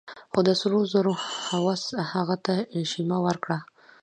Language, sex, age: Pashto, female, 19-29